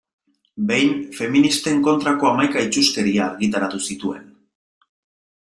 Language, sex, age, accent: Basque, male, 30-39, Mendebalekoa (Araba, Bizkaia, Gipuzkoako mendebaleko herri batzuk)